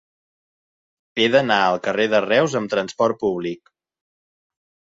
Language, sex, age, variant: Catalan, male, 30-39, Central